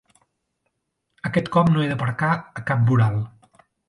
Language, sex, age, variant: Catalan, male, 30-39, Central